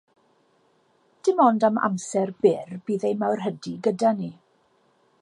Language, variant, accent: Welsh, South-Western Welsh, Y Deyrnas Unedig Cymraeg